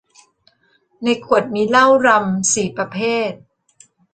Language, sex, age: Thai, female, 40-49